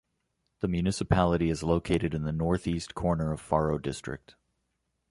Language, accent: English, United States English